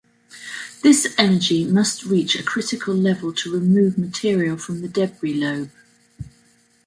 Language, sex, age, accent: English, female, 60-69, England English